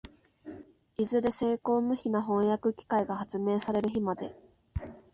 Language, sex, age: Japanese, female, 19-29